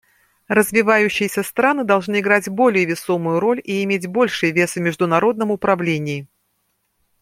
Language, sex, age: Russian, female, 50-59